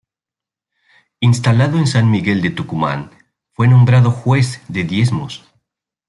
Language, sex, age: Spanish, male, 30-39